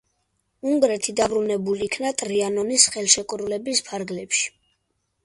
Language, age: Georgian, under 19